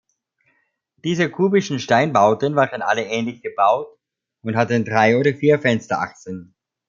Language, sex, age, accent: German, male, 30-39, Österreichisches Deutsch